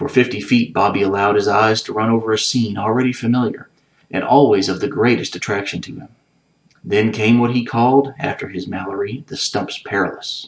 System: none